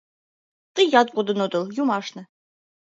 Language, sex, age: Mari, female, 19-29